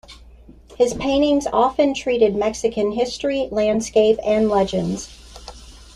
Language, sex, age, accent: English, female, 40-49, United States English